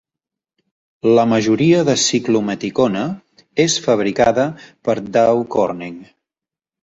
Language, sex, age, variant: Catalan, male, 40-49, Central